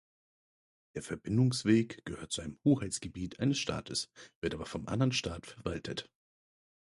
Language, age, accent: German, 30-39, Deutschland Deutsch